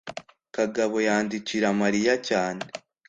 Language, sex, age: Kinyarwanda, male, under 19